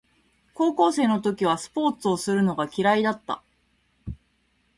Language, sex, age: Japanese, female, 30-39